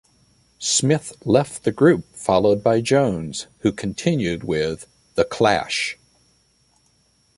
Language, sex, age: English, male, 60-69